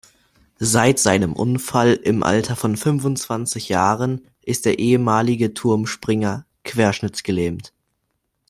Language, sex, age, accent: German, male, under 19, Deutschland Deutsch